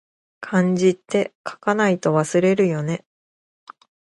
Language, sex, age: Japanese, female, 30-39